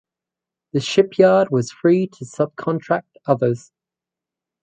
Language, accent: English, Australian English